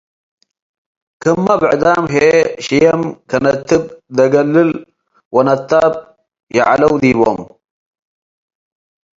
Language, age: Tigre, 30-39